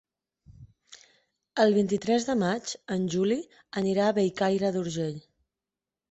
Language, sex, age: Catalan, female, 30-39